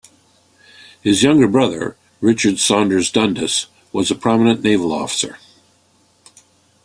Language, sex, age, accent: English, male, 70-79, United States English